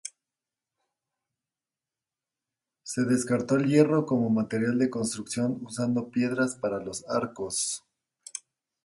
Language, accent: Spanish, México